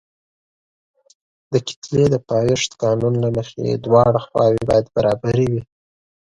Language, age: Pashto, 19-29